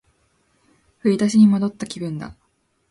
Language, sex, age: Japanese, female, 19-29